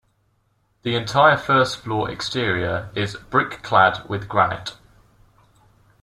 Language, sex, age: English, male, 19-29